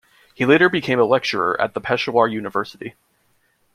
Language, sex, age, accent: English, male, 19-29, United States English